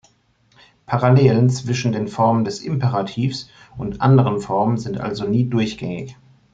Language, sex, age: German, male, 30-39